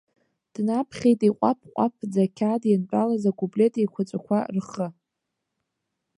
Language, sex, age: Abkhazian, female, under 19